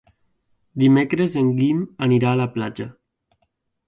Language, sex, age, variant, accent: Catalan, male, 19-29, Valencià central, valencià